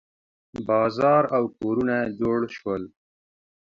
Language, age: Pashto, 30-39